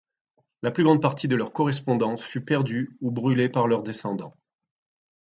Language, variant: French, Français de métropole